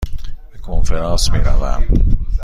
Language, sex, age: Persian, male, 30-39